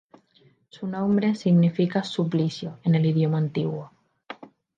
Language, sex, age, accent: Spanish, female, 19-29, España: Islas Canarias